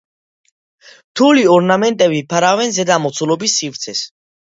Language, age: Georgian, 19-29